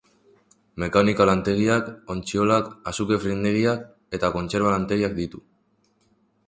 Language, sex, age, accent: Basque, female, 40-49, Mendebalekoa (Araba, Bizkaia, Gipuzkoako mendebaleko herri batzuk)